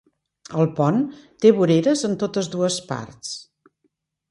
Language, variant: Catalan, Central